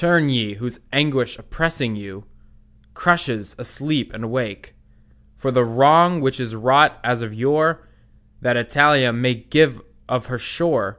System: none